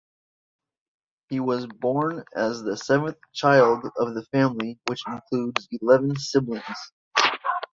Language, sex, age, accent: English, male, 30-39, United States English